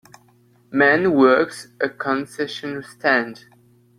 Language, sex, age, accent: English, male, under 19, England English